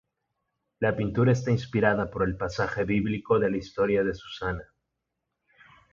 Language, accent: Spanish, México